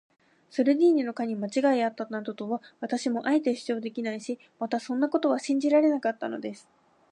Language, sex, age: Japanese, female, 19-29